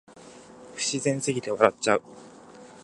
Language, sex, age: Japanese, male, 19-29